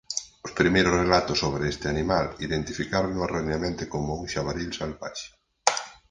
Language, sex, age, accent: Galician, male, 40-49, Oriental (común en zona oriental)